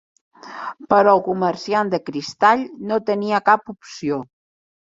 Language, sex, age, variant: Catalan, female, 50-59, Central